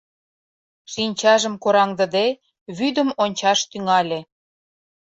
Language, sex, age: Mari, female, 40-49